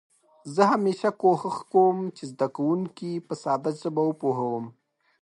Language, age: Pashto, 19-29